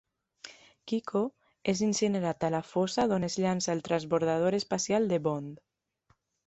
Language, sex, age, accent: Catalan, female, 19-29, valencià